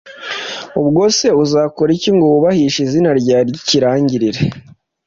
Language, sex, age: Kinyarwanda, male, 19-29